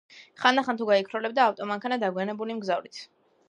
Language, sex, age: Georgian, female, under 19